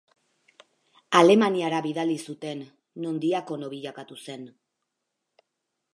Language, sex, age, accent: Basque, female, 40-49, Erdialdekoa edo Nafarra (Gipuzkoa, Nafarroa)